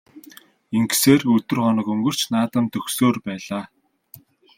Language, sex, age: Mongolian, male, 19-29